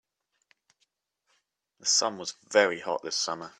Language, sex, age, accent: English, male, 19-29, England English